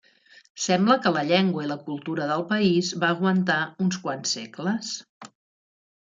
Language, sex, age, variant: Catalan, female, 50-59, Central